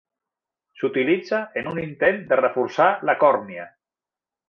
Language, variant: Catalan, Central